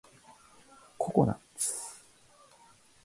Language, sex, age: Japanese, male, under 19